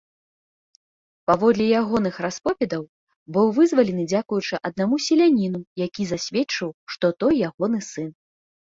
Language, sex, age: Belarusian, female, 19-29